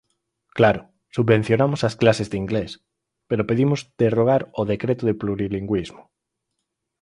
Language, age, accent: Galician, 19-29, Normativo (estándar)